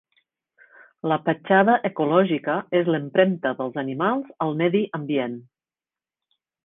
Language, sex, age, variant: Catalan, female, 50-59, Central